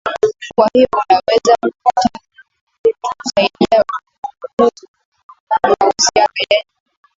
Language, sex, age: Swahili, female, 19-29